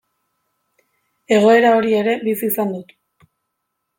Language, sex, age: Basque, female, 19-29